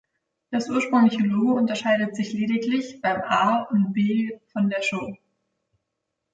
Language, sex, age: German, female, 19-29